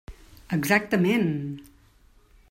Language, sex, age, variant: Catalan, female, 40-49, Central